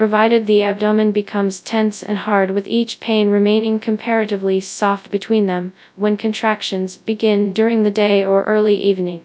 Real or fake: fake